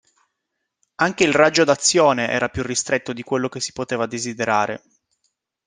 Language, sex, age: Italian, male, 30-39